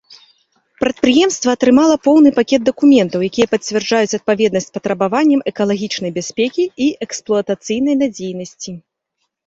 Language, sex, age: Belarusian, female, 30-39